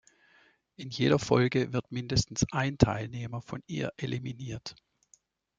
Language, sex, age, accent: German, male, 50-59, Deutschland Deutsch